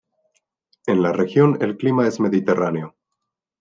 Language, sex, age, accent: Spanish, male, 30-39, México